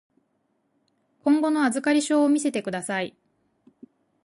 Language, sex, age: Japanese, female, 40-49